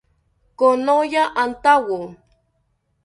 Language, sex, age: South Ucayali Ashéninka, female, under 19